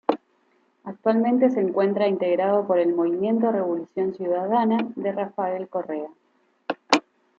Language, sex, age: Spanish, female, 19-29